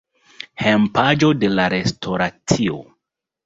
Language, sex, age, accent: Esperanto, male, 19-29, Internacia